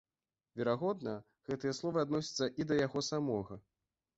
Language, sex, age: Belarusian, male, under 19